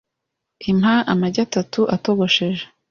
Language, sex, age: Kinyarwanda, female, 19-29